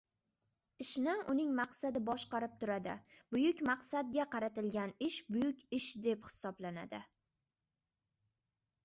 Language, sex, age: Uzbek, female, under 19